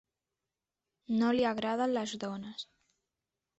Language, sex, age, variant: Catalan, female, under 19, Central